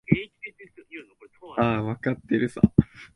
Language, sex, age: Japanese, male, 19-29